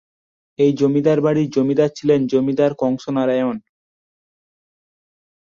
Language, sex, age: Bengali, male, 19-29